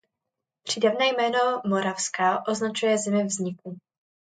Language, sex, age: Czech, female, under 19